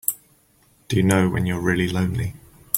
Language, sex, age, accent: English, male, 40-49, England English